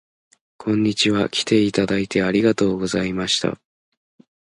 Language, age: Japanese, 19-29